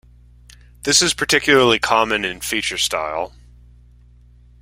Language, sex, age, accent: English, male, 19-29, United States English